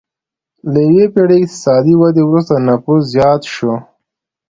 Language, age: Pashto, 19-29